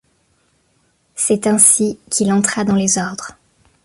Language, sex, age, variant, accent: French, male, 30-39, Français d'Europe, Français de Suisse